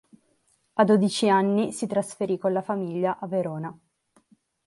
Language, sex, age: Italian, female, 19-29